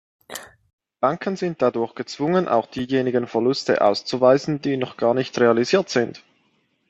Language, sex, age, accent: German, male, 19-29, Schweizerdeutsch